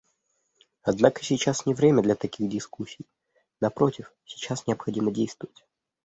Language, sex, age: Russian, male, under 19